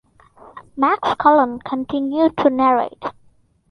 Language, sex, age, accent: English, male, under 19, India and South Asia (India, Pakistan, Sri Lanka)